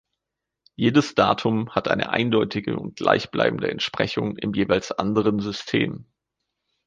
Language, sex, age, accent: German, male, 19-29, Deutschland Deutsch